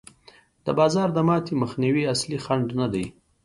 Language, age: Pashto, 30-39